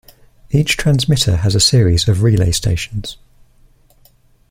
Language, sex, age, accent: English, male, 19-29, England English